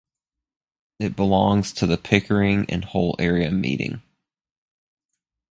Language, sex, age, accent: English, male, 30-39, United States English